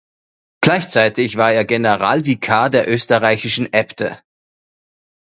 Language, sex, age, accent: German, male, 30-39, Österreichisches Deutsch